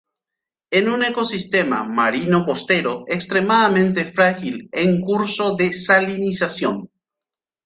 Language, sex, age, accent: Spanish, male, 40-49, Rioplatense: Argentina, Uruguay, este de Bolivia, Paraguay